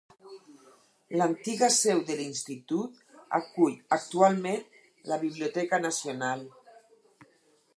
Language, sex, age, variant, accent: Catalan, female, 60-69, Nord-Occidental, nord-occidental